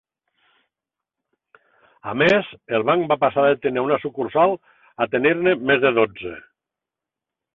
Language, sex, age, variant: Catalan, male, 50-59, Septentrional